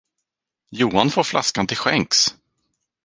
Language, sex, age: Swedish, male, 19-29